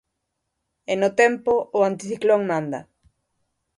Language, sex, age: Galician, female, 30-39